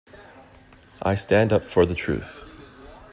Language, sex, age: English, male, 30-39